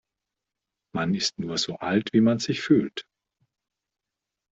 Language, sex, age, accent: German, male, 40-49, Deutschland Deutsch